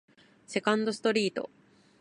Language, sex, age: Japanese, female, 30-39